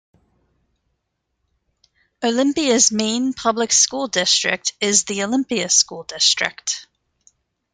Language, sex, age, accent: English, female, 50-59, United States English